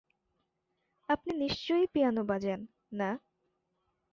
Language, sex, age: Bengali, female, 19-29